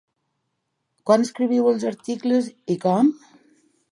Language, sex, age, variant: Catalan, female, 40-49, Balear